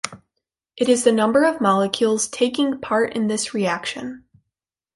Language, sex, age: English, female, under 19